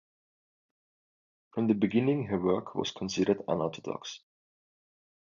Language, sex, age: English, male, 19-29